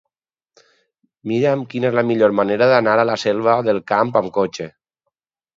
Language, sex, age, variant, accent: Catalan, male, 30-39, Valencià meridional, valencià